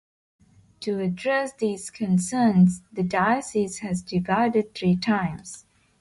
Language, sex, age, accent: English, female, 19-29, India and South Asia (India, Pakistan, Sri Lanka)